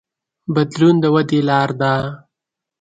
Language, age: Pashto, 19-29